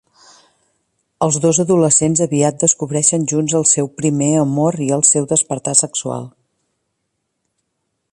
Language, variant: Catalan, Central